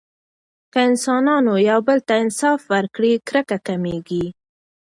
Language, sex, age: Pashto, female, 19-29